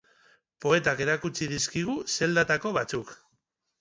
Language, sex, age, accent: Basque, male, 30-39, Mendebalekoa (Araba, Bizkaia, Gipuzkoako mendebaleko herri batzuk)